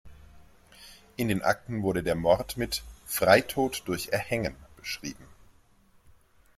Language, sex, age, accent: German, male, 30-39, Deutschland Deutsch